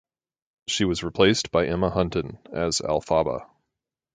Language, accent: English, United States English